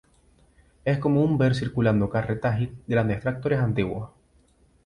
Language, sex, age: Spanish, male, 19-29